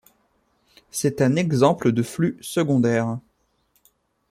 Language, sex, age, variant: French, male, under 19, Français de métropole